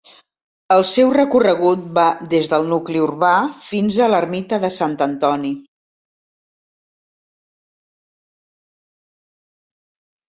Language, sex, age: Catalan, female, 50-59